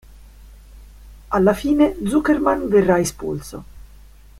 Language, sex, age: Italian, female, 40-49